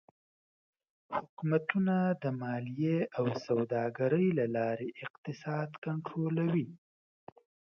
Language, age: Pashto, 19-29